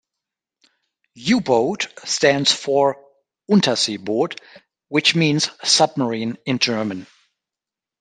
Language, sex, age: English, male, 30-39